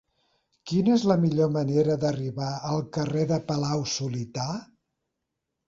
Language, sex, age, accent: Catalan, male, 70-79, Barcelona